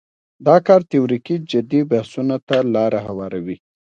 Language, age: Pashto, 30-39